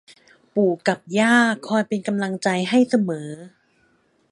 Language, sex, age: Thai, female, 19-29